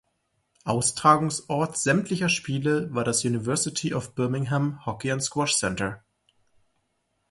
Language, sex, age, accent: German, male, 19-29, Deutschland Deutsch